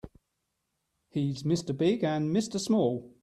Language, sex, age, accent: English, male, 60-69, England English